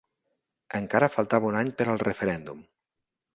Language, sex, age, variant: Catalan, male, 40-49, Nord-Occidental